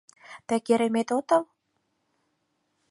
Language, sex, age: Mari, female, 19-29